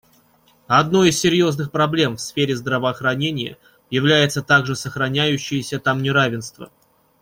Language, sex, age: Russian, male, 30-39